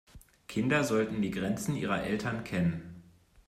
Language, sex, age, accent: German, male, 19-29, Deutschland Deutsch